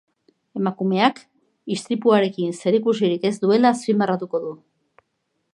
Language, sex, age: Basque, female, 50-59